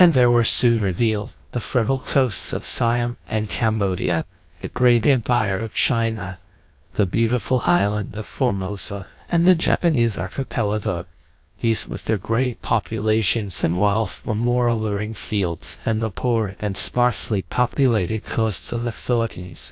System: TTS, GlowTTS